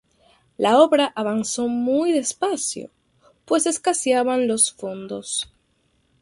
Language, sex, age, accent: Spanish, female, under 19, Caribe: Cuba, Venezuela, Puerto Rico, República Dominicana, Panamá, Colombia caribeña, México caribeño, Costa del golfo de México